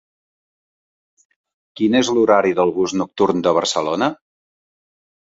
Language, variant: Catalan, Central